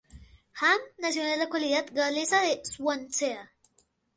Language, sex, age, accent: Spanish, male, under 19, Andino-Pacífico: Colombia, Perú, Ecuador, oeste de Bolivia y Venezuela andina